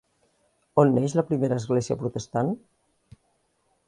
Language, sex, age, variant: Catalan, female, 50-59, Central